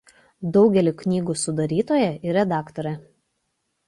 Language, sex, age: Lithuanian, female, 30-39